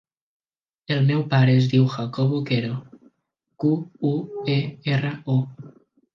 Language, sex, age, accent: Catalan, male, 19-29, valencià